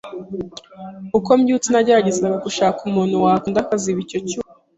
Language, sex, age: Kinyarwanda, female, 19-29